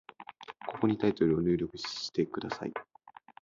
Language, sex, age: Japanese, male, under 19